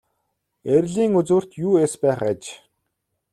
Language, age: Mongolian, 90+